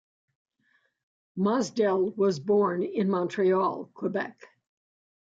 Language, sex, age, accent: English, female, 70-79, United States English